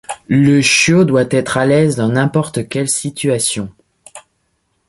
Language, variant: French, Français de métropole